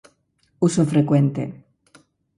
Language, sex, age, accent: Galician, female, 40-49, Normativo (estándar)